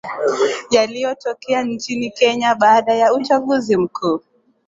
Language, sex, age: Swahili, male, 19-29